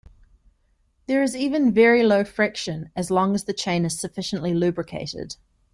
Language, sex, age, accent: English, female, 30-39, New Zealand English